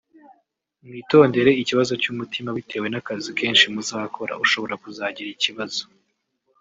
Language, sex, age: Kinyarwanda, male, 19-29